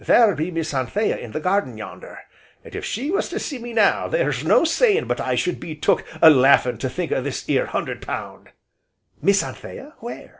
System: none